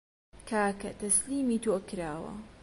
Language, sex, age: Central Kurdish, female, 19-29